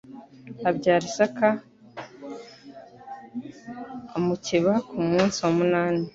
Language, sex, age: Kinyarwanda, female, under 19